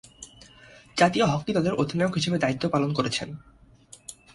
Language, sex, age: Bengali, male, under 19